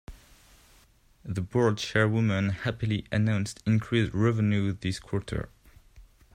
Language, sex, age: English, male, 19-29